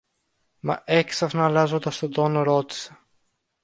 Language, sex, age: Greek, male, under 19